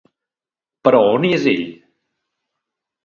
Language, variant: Catalan, Central